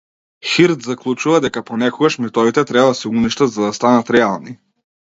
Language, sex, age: Macedonian, male, 19-29